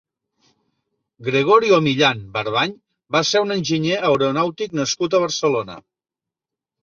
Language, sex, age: Catalan, male, 50-59